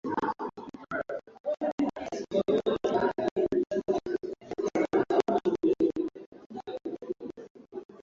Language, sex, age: Swahili, male, 19-29